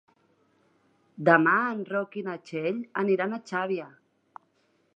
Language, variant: Catalan, Central